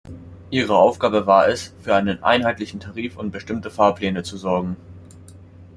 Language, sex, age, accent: German, male, under 19, Deutschland Deutsch